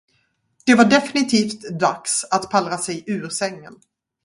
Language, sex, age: Swedish, female, 40-49